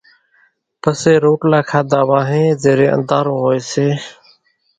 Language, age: Kachi Koli, 19-29